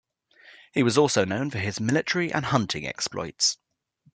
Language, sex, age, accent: English, male, 19-29, England English